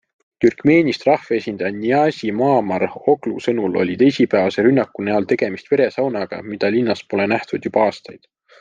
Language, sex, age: Estonian, male, 19-29